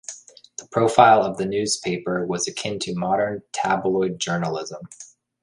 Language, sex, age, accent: English, male, 30-39, United States English